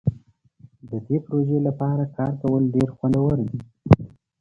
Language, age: Pashto, 30-39